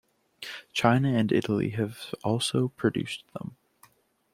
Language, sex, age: English, male, 19-29